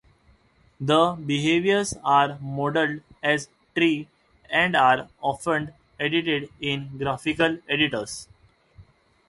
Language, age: English, under 19